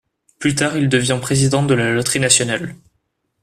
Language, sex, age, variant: French, male, 19-29, Français de métropole